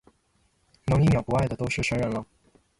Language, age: Chinese, 30-39